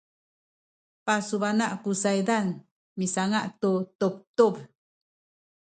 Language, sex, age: Sakizaya, female, 70-79